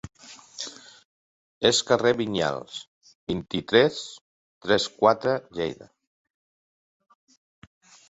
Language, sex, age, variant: Catalan, male, 50-59, Central